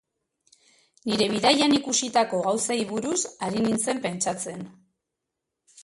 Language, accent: Basque, Mendebalekoa (Araba, Bizkaia, Gipuzkoako mendebaleko herri batzuk)